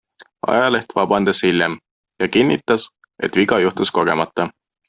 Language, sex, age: Estonian, male, 19-29